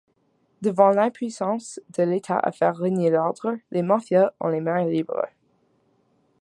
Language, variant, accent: French, Français d'Amérique du Nord, Français du Canada